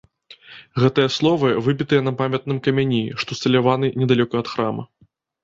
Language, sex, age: Belarusian, male, 30-39